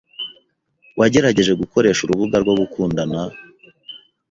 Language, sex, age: Kinyarwanda, male, 19-29